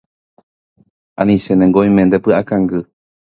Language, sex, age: Guarani, male, 30-39